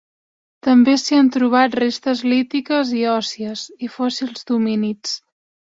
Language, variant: Catalan, Central